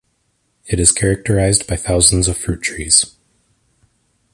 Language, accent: English, United States English